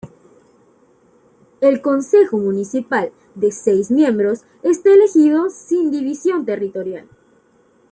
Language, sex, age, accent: Spanish, female, 19-29, México